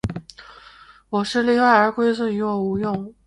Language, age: Chinese, 19-29